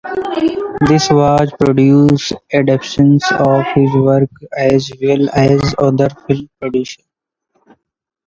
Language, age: English, 19-29